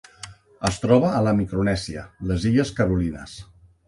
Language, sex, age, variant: Catalan, male, 50-59, Central